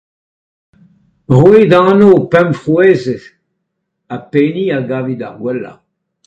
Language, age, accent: Breton, 70-79, Leoneg